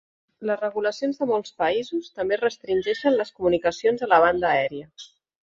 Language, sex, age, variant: Catalan, female, 40-49, Central